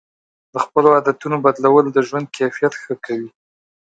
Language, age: Pashto, 30-39